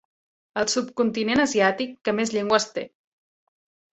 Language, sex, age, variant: Catalan, female, 30-39, Central